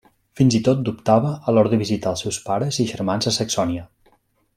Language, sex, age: Catalan, male, 40-49